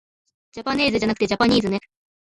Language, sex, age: Japanese, female, 19-29